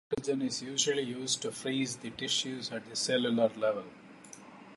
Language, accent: English, India and South Asia (India, Pakistan, Sri Lanka)